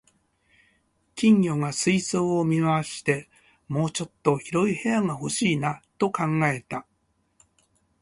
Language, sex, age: Japanese, male, 60-69